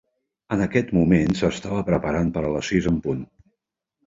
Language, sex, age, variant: Catalan, male, 50-59, Central